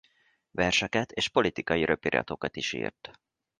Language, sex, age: Hungarian, male, 40-49